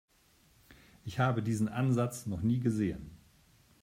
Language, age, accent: German, 50-59, Deutschland Deutsch